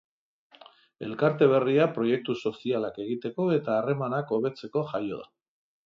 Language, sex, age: Basque, male, 60-69